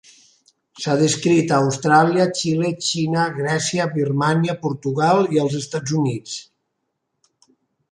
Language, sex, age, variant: Catalan, male, 50-59, Nord-Occidental